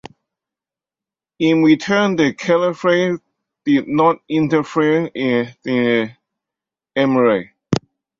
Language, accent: English, Hong Kong English